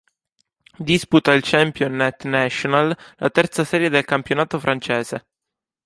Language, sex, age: Italian, male, 19-29